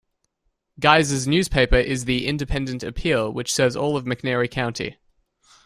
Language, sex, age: English, male, 19-29